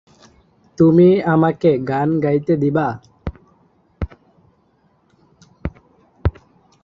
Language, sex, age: Bengali, male, under 19